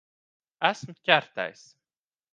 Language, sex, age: Latvian, male, 30-39